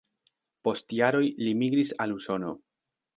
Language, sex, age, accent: Esperanto, male, under 19, Internacia